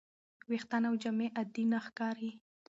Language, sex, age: Pashto, female, 19-29